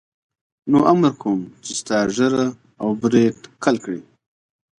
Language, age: Pashto, 40-49